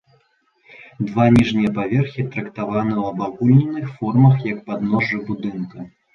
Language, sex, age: Belarusian, male, 19-29